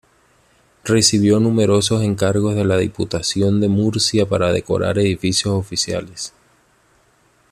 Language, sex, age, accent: Spanish, male, 19-29, Caribe: Cuba, Venezuela, Puerto Rico, República Dominicana, Panamá, Colombia caribeña, México caribeño, Costa del golfo de México